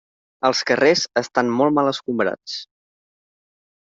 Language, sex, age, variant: Catalan, male, 19-29, Central